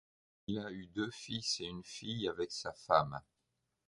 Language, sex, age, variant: French, male, 50-59, Français de métropole